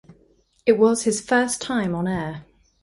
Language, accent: English, England English